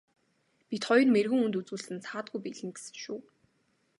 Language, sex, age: Mongolian, female, 19-29